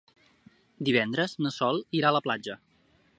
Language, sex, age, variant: Catalan, male, 19-29, Central